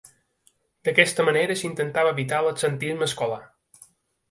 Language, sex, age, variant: Catalan, male, 30-39, Balear